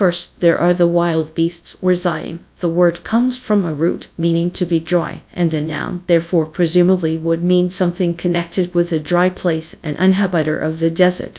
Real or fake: fake